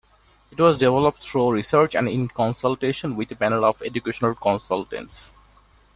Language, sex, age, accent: English, male, 19-29, India and South Asia (India, Pakistan, Sri Lanka)